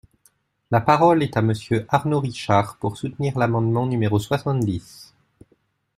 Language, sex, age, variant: French, male, 19-29, Français de métropole